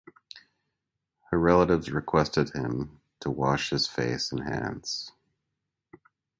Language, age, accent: English, 40-49, United States English